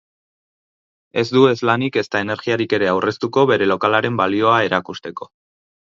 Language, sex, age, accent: Basque, male, 19-29, Erdialdekoa edo Nafarra (Gipuzkoa, Nafarroa)